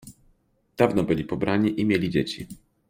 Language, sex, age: Polish, male, 19-29